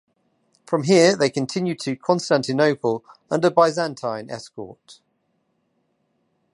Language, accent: English, England English